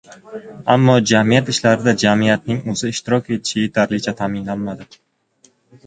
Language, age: Uzbek, 19-29